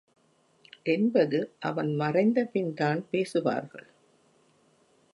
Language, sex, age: Tamil, female, 70-79